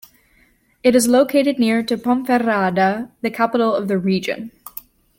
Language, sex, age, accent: English, female, 19-29, United States English